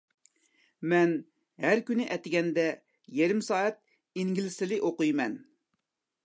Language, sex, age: Uyghur, male, 30-39